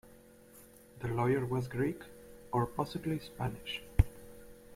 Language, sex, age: English, male, 19-29